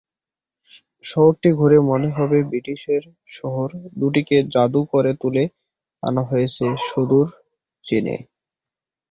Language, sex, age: Bengali, male, 19-29